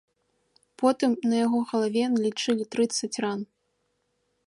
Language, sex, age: Belarusian, female, 19-29